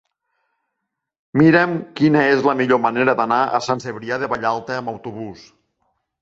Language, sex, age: Catalan, male, 50-59